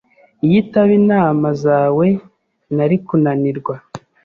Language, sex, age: Kinyarwanda, male, 30-39